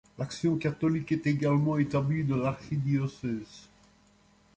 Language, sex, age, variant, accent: French, male, 70-79, Français d'Europe, Français de Belgique